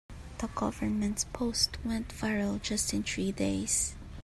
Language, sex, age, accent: English, female, 19-29, Filipino